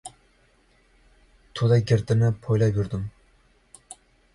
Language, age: Uzbek, 19-29